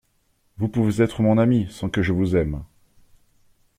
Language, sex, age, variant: French, male, 30-39, Français de métropole